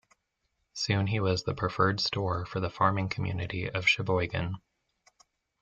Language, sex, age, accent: English, male, 19-29, United States English